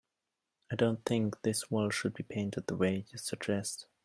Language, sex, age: English, male, 19-29